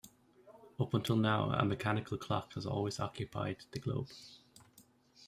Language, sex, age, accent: English, male, 19-29, Irish English